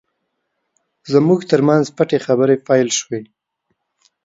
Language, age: Pashto, 19-29